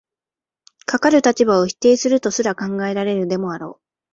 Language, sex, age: Japanese, female, 19-29